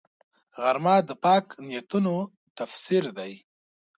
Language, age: Pashto, 19-29